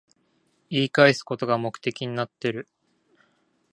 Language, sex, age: Japanese, male, 19-29